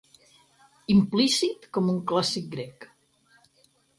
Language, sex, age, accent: Catalan, female, 60-69, Empordanès